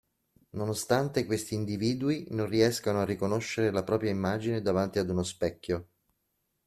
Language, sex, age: Italian, male, 50-59